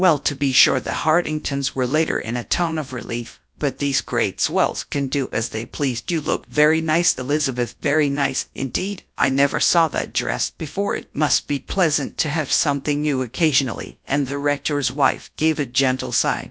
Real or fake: fake